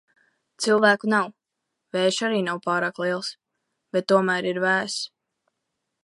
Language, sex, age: Latvian, female, under 19